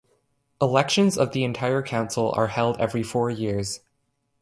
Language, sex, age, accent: English, male, under 19, Canadian English